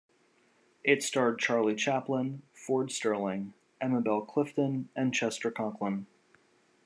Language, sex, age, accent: English, male, 40-49, United States English